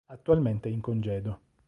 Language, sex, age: Italian, male, 30-39